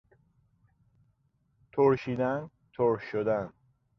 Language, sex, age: Persian, male, 30-39